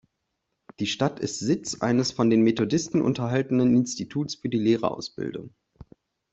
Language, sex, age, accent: German, male, 19-29, Deutschland Deutsch